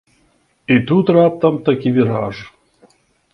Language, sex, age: Belarusian, male, 30-39